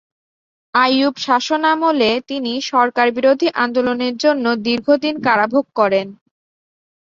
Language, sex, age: Bengali, female, 19-29